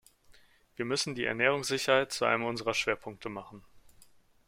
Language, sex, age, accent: German, male, 30-39, Deutschland Deutsch